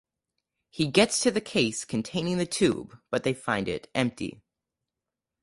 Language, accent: English, United States English